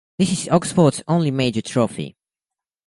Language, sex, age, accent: English, male, under 19, United States English